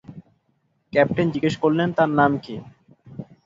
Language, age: Bengali, under 19